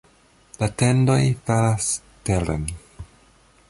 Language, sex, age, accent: Esperanto, male, 30-39, Internacia